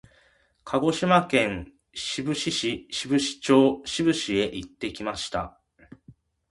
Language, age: Japanese, 50-59